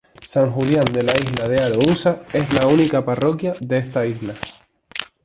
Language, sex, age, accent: Spanish, male, 19-29, España: Sur peninsular (Andalucia, Extremadura, Murcia)